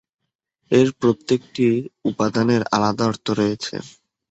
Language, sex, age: Bengali, male, 19-29